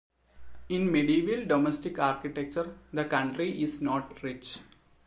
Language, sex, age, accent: English, male, 19-29, India and South Asia (India, Pakistan, Sri Lanka)